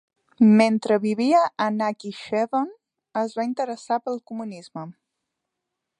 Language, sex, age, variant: Catalan, female, 30-39, Central